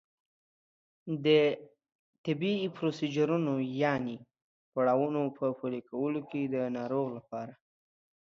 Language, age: Pashto, 19-29